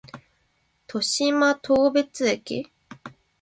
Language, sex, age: Japanese, female, 19-29